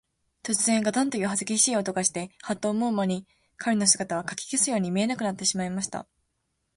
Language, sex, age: Japanese, female, under 19